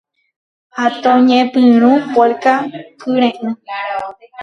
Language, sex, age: Guarani, female, 19-29